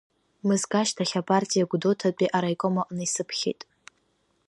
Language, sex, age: Abkhazian, female, under 19